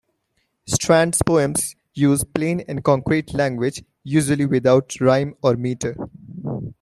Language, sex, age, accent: English, male, 19-29, India and South Asia (India, Pakistan, Sri Lanka)